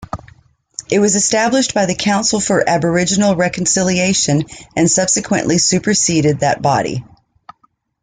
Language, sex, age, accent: English, female, 50-59, United States English